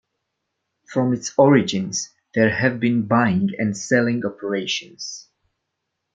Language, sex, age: English, male, 19-29